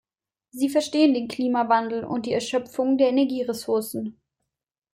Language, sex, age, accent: German, female, 19-29, Deutschland Deutsch